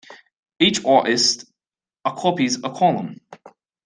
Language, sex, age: English, male, 19-29